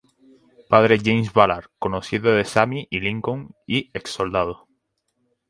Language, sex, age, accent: Spanish, male, 19-29, España: Islas Canarias